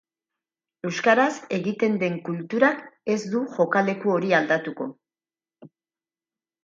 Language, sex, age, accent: Basque, female, 40-49, Mendebalekoa (Araba, Bizkaia, Gipuzkoako mendebaleko herri batzuk)